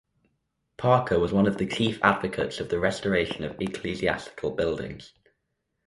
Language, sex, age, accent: English, male, under 19, England English